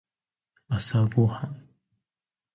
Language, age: Japanese, 19-29